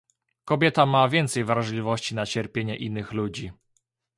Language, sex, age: Polish, male, 19-29